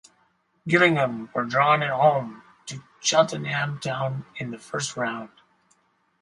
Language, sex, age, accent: English, male, 40-49, United States English